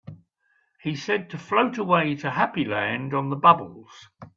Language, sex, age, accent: English, male, 70-79, England English